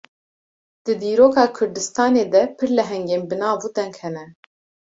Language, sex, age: Kurdish, female, 19-29